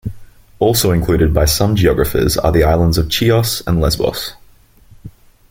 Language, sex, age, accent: English, male, 19-29, Australian English